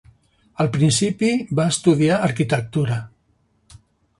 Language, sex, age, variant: Catalan, male, 60-69, Central